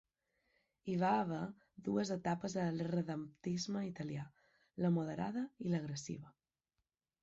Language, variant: Catalan, Balear